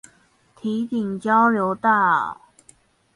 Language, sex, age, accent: Chinese, female, under 19, 出生地：新北市